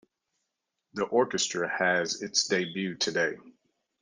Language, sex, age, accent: English, male, 30-39, United States English